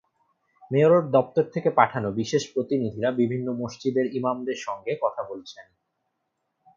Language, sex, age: Bengali, male, 19-29